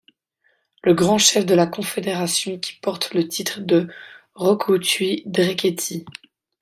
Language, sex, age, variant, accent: French, female, 19-29, Français d'Europe, Français de Suisse